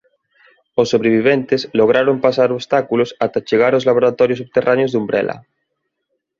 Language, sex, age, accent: Galician, male, 30-39, Normativo (estándar)